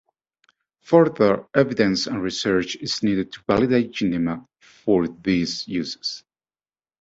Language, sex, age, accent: English, male, 40-49, United States English